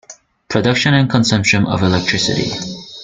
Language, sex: English, male